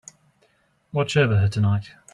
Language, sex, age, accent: English, male, 40-49, England English